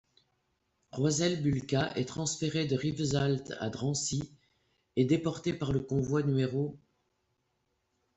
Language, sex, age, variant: French, female, 60-69, Français de métropole